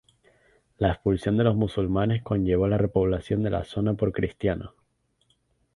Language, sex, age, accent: Spanish, male, 19-29, España: Islas Canarias